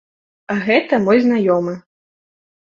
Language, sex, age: Belarusian, female, under 19